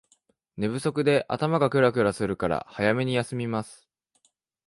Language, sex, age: Japanese, male, 19-29